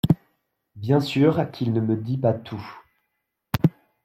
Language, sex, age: French, male, 19-29